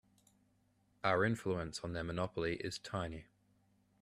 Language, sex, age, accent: English, male, 30-39, Australian English